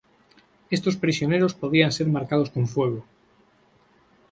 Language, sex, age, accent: Spanish, male, 30-39, España: Norte peninsular (Asturias, Castilla y León, Cantabria, País Vasco, Navarra, Aragón, La Rioja, Guadalajara, Cuenca)